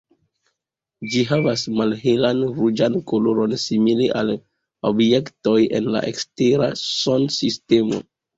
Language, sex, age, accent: Esperanto, male, 30-39, Internacia